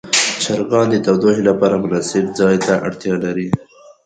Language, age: Pashto, 19-29